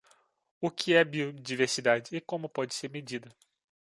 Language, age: Portuguese, 19-29